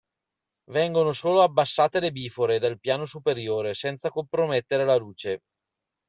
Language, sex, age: Italian, male, 30-39